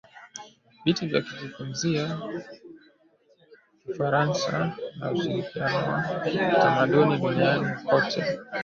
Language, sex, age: Swahili, male, 19-29